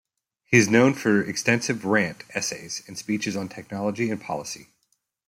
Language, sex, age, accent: English, male, 30-39, United States English